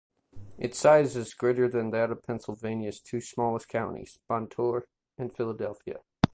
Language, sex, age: English, male, 30-39